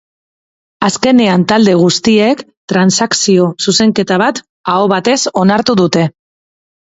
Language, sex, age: Basque, female, 40-49